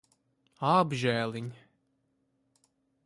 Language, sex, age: Latvian, male, 30-39